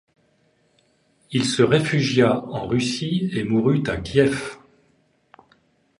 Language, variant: French, Français de métropole